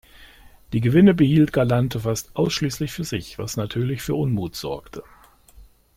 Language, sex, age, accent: German, male, 60-69, Deutschland Deutsch